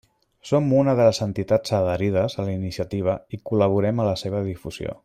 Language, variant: Catalan, Central